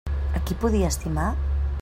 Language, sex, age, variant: Catalan, female, 40-49, Central